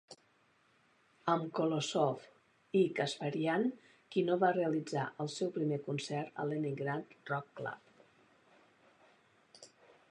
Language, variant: Catalan, Central